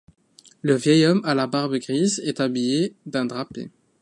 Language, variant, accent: French, Français d'Europe, Français de Belgique